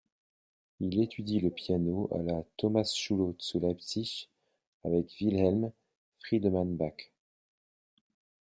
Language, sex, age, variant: French, male, 40-49, Français de métropole